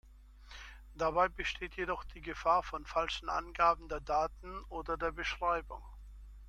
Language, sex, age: German, male, 50-59